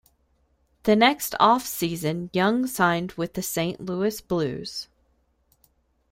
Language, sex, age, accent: English, female, 30-39, United States English